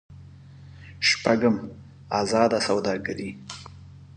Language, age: Pashto, 30-39